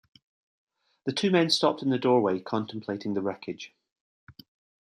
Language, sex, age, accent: English, male, 40-49, Scottish English